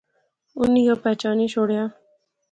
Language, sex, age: Pahari-Potwari, female, 19-29